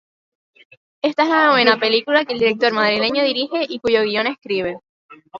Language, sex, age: Spanish, female, 19-29